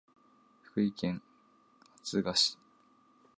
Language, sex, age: Japanese, male, 19-29